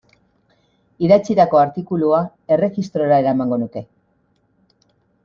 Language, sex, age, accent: Basque, female, 30-39, Mendebalekoa (Araba, Bizkaia, Gipuzkoako mendebaleko herri batzuk)